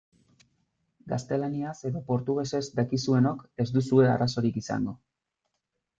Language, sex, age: Basque, male, 30-39